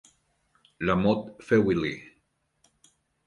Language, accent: Spanish, Andino-Pacífico: Colombia, Perú, Ecuador, oeste de Bolivia y Venezuela andina